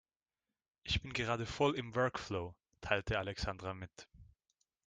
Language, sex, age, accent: German, male, 19-29, Schweizerdeutsch